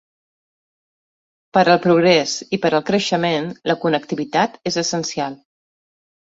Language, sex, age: Catalan, female, 40-49